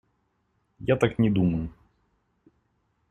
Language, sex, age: Russian, male, 19-29